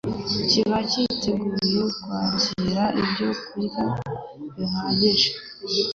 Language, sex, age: Kinyarwanda, female, 19-29